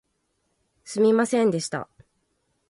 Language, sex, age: Japanese, female, 30-39